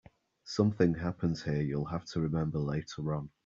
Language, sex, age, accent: English, male, 30-39, England English